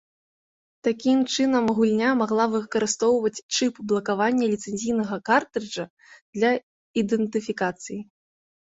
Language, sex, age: Belarusian, female, 19-29